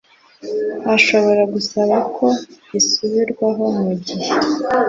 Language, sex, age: Kinyarwanda, female, 19-29